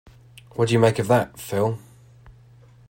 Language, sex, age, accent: English, male, 19-29, England English